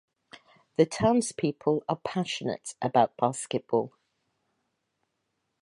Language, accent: English, England English